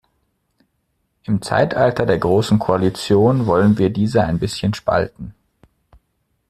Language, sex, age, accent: German, male, 30-39, Deutschland Deutsch